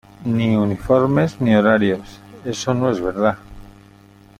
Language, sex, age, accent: Spanish, male, 60-69, España: Centro-Sur peninsular (Madrid, Toledo, Castilla-La Mancha)